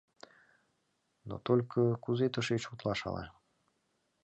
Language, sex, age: Mari, male, 19-29